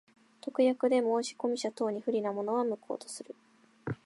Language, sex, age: Japanese, female, 19-29